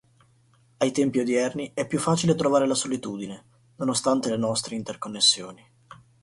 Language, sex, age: Italian, male, 19-29